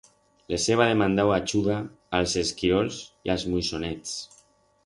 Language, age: Aragonese, 40-49